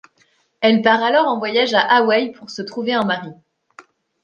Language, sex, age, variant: French, male, 19-29, Français de métropole